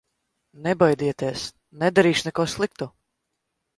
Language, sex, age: Latvian, male, under 19